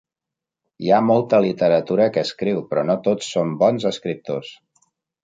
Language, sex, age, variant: Catalan, male, 40-49, Central